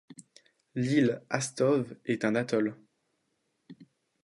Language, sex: French, male